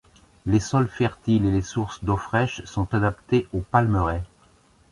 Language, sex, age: French, male, 70-79